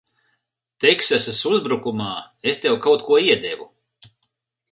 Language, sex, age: Latvian, male, 50-59